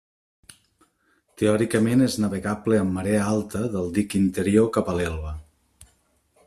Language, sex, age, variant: Catalan, male, 40-49, Nord-Occidental